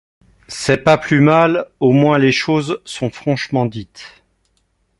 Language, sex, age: French, male, 50-59